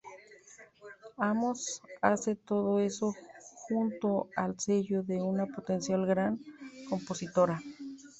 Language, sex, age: Spanish, female, 30-39